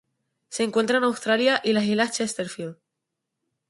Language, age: Spanish, 19-29